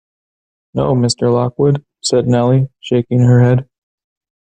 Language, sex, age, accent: English, male, 19-29, United States English